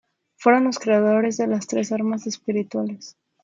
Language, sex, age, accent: Spanish, female, 19-29, México